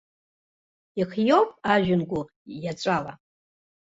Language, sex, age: Abkhazian, female, 60-69